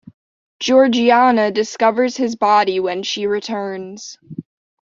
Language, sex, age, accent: English, female, under 19, United States English